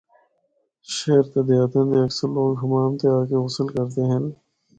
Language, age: Northern Hindko, 30-39